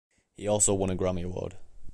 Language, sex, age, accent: English, male, under 19, England English